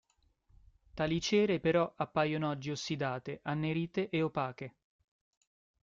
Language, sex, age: Italian, male, 30-39